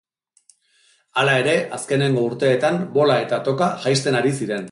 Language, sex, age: Basque, male, 40-49